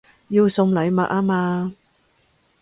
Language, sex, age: Cantonese, female, 30-39